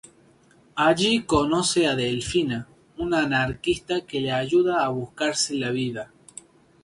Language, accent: Spanish, Rioplatense: Argentina, Uruguay, este de Bolivia, Paraguay